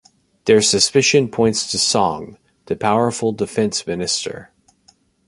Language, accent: English, United States English